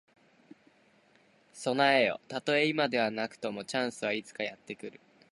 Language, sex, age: Japanese, female, 19-29